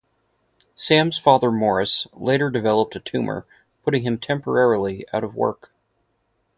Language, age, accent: English, 30-39, United States English